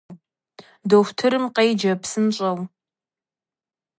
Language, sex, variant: Kabardian, female, Адыгэбзэ (Къэбэрдей, Кирил, Урысей)